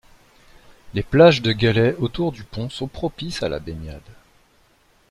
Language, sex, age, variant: French, male, 40-49, Français de métropole